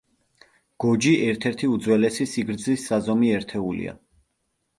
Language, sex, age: Georgian, male, 19-29